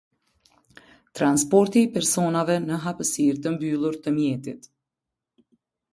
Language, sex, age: Albanian, female, 30-39